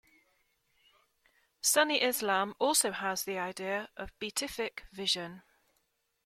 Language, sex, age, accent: English, female, 40-49, England English